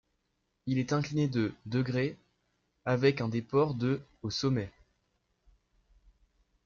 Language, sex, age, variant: French, male, under 19, Français de métropole